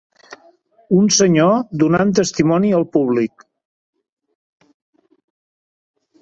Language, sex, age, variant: Catalan, male, 50-59, Central